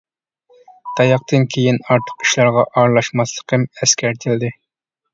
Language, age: Uyghur, 19-29